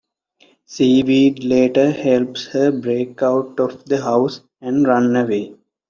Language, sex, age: English, male, 19-29